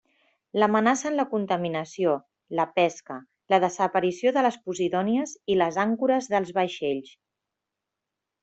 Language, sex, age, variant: Catalan, female, 40-49, Central